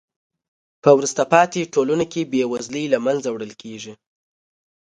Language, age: Pashto, 19-29